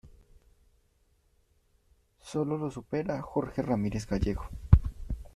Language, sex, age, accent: Spanish, male, 19-29, Andino-Pacífico: Colombia, Perú, Ecuador, oeste de Bolivia y Venezuela andina